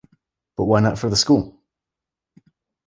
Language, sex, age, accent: English, male, 30-39, United States English